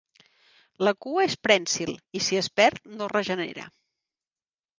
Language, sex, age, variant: Catalan, female, 50-59, Central